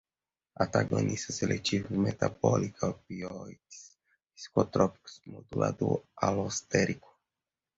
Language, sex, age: Portuguese, male, 30-39